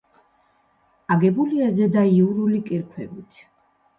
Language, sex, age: Georgian, female, 40-49